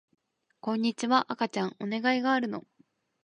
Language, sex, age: Japanese, female, 19-29